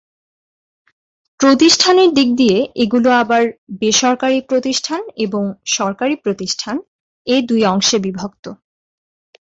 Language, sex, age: Bengali, female, under 19